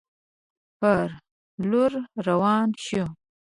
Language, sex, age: Pashto, female, 19-29